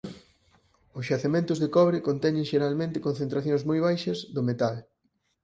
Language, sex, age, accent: Galician, male, 30-39, Normativo (estándar)